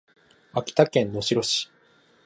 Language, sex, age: Japanese, male, 19-29